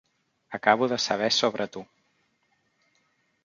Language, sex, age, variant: Catalan, male, 40-49, Central